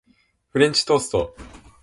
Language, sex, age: Japanese, male, under 19